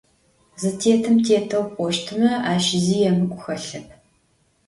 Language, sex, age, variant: Adyghe, female, 50-59, Адыгабзэ (Кирил, пстэумэ зэдыряе)